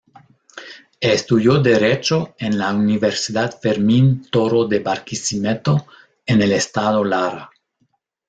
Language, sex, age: Spanish, male, 50-59